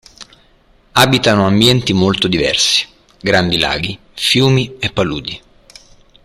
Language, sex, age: Italian, male, 30-39